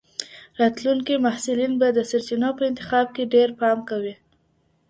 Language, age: Pashto, under 19